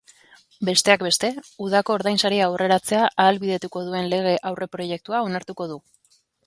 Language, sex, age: Basque, female, 30-39